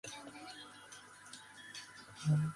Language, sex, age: Japanese, male, 19-29